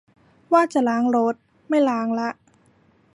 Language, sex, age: Thai, female, 19-29